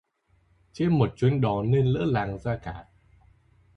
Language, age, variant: Vietnamese, 19-29, Hà Nội